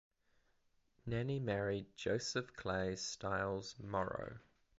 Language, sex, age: English, male, 30-39